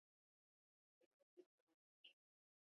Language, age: Pashto, 19-29